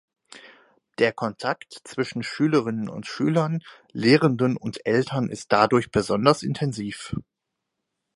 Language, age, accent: German, 19-29, Deutschland Deutsch